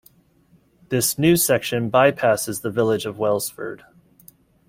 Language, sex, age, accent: English, male, 30-39, United States English